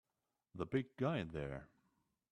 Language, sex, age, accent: English, male, 30-39, England English